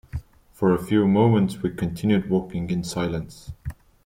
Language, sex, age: English, male, 19-29